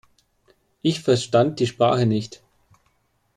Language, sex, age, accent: German, male, 30-39, Deutschland Deutsch